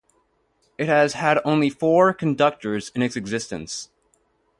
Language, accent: English, United States English